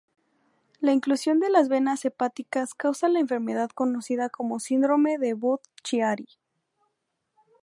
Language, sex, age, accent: Spanish, female, 19-29, México